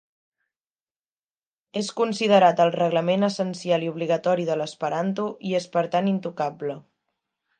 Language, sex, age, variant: Catalan, female, 19-29, Central